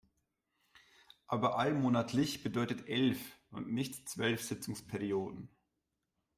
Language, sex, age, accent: German, male, 30-39, Deutschland Deutsch